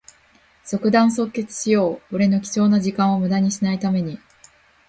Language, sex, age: Japanese, female, 19-29